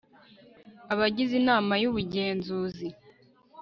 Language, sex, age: Kinyarwanda, female, 19-29